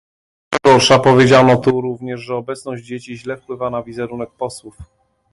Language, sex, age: Polish, male, 40-49